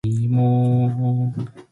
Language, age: Wakhi, under 19